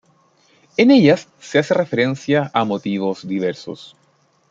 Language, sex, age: Spanish, male, 19-29